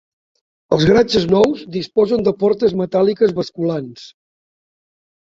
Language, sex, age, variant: Catalan, male, 60-69, Septentrional